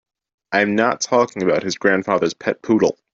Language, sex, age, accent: English, male, under 19, United States English